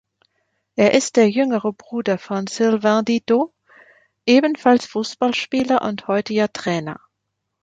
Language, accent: German, Deutschland Deutsch